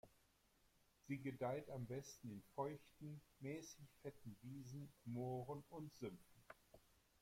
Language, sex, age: German, male, 60-69